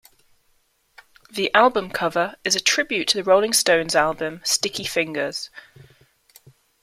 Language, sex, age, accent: English, female, 40-49, England English